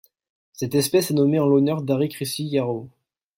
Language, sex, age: French, male, 19-29